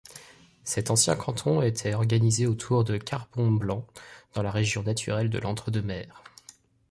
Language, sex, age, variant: French, male, 30-39, Français de métropole